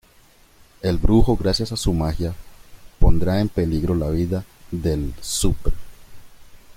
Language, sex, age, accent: Spanish, male, 19-29, América central